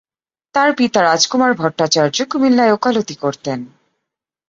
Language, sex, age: Bengali, female, 30-39